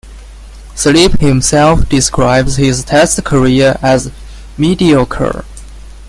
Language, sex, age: English, male, 19-29